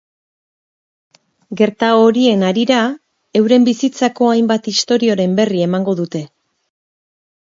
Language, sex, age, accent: Basque, female, 40-49, Erdialdekoa edo Nafarra (Gipuzkoa, Nafarroa)